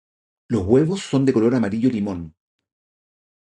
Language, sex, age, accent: Spanish, male, 40-49, Chileno: Chile, Cuyo